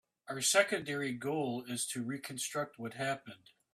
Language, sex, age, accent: English, male, 40-49, Canadian English